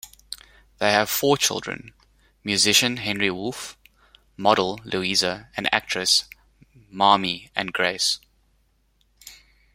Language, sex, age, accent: English, male, 30-39, Southern African (South Africa, Zimbabwe, Namibia)